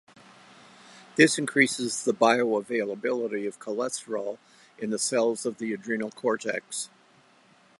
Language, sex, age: English, male, 70-79